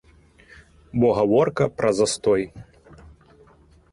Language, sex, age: Belarusian, male, 19-29